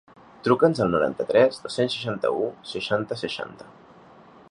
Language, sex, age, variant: Catalan, male, 19-29, Central